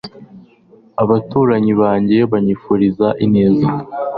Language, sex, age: Kinyarwanda, male, under 19